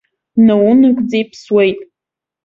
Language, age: Abkhazian, under 19